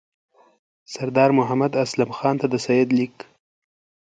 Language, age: Pashto, under 19